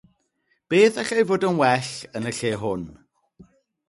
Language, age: Welsh, 30-39